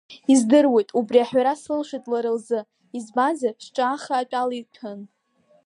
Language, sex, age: Abkhazian, female, under 19